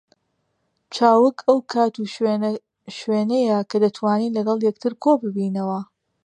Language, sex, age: Central Kurdish, female, 30-39